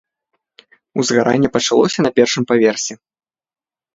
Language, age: Belarusian, 40-49